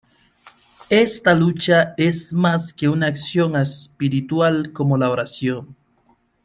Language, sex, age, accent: Spanish, male, 30-39, Caribe: Cuba, Venezuela, Puerto Rico, República Dominicana, Panamá, Colombia caribeña, México caribeño, Costa del golfo de México